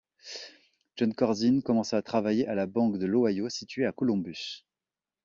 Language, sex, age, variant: French, male, 30-39, Français de métropole